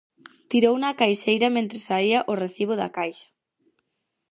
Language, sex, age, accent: Galician, female, under 19, Central (gheada)